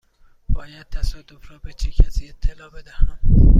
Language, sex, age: Persian, male, 30-39